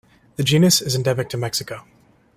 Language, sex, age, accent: English, male, 19-29, Canadian English